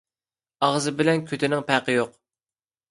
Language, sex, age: Uyghur, male, 30-39